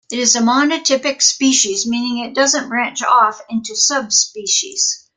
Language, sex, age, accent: English, female, 70-79, United States English